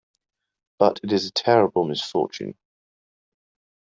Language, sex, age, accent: English, male, 19-29, England English